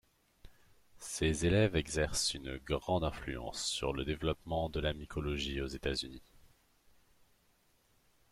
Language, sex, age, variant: French, male, 19-29, Français de métropole